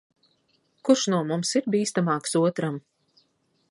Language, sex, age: Latvian, female, 30-39